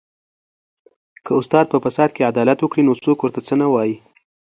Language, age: Pashto, under 19